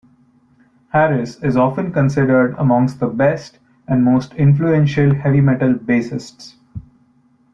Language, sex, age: English, male, 19-29